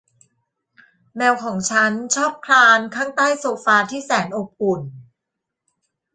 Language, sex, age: Thai, female, 40-49